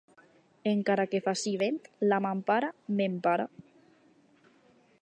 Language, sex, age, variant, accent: Catalan, female, under 19, Alacantí, valencià